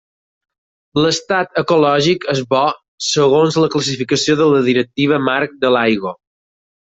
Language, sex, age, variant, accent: Catalan, male, 30-39, Balear, mallorquí